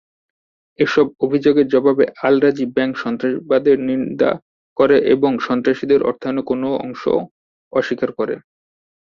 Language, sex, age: Bengali, male, 19-29